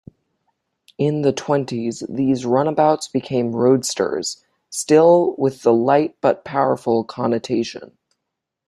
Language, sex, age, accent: English, male, under 19, United States English